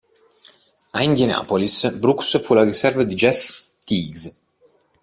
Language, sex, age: Italian, male, 30-39